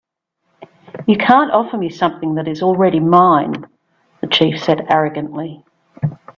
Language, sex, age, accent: English, female, 40-49, Australian English